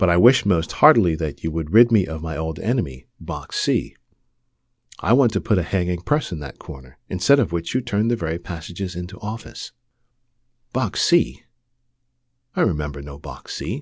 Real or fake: real